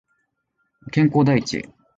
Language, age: Japanese, 19-29